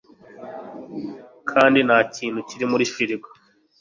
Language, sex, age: Kinyarwanda, male, 19-29